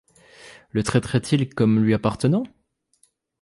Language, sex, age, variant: French, male, 19-29, Français de métropole